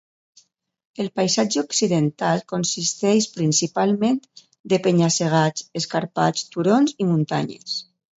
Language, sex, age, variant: Catalan, female, 50-59, Valencià meridional